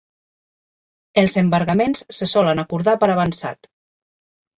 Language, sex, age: Catalan, female, 40-49